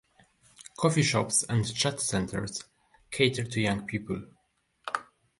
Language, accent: English, Eastern European